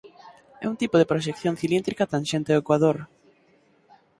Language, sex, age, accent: Galician, male, 19-29, Normativo (estándar)